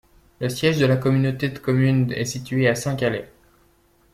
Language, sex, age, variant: French, male, 19-29, Français de métropole